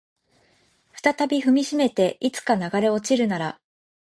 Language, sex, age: Japanese, female, 19-29